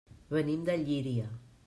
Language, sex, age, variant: Catalan, female, 40-49, Central